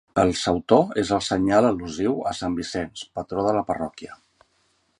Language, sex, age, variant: Catalan, male, 50-59, Central